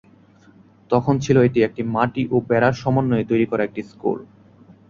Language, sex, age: Bengali, male, 19-29